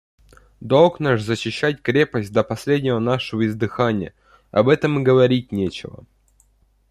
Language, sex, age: Russian, male, under 19